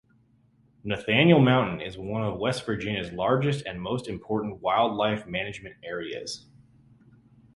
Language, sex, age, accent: English, male, 30-39, United States English